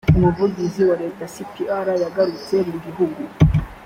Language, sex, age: Kinyarwanda, male, 19-29